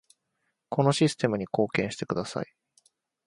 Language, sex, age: Japanese, male, 19-29